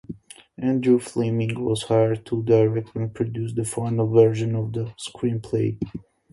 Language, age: English, 19-29